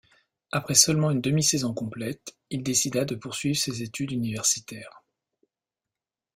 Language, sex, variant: French, male, Français de métropole